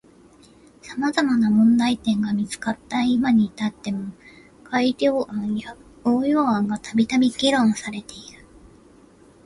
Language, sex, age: Japanese, female, 30-39